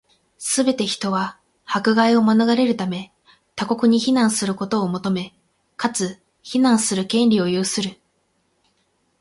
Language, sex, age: Japanese, female, 19-29